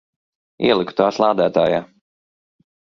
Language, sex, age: Latvian, male, 30-39